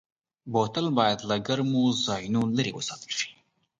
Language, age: Pashto, 19-29